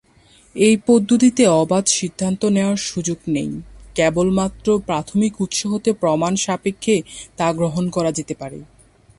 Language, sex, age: Bengali, female, 19-29